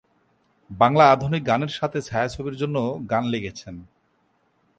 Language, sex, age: Bengali, male, 30-39